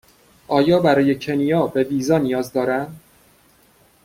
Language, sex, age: Persian, male, 30-39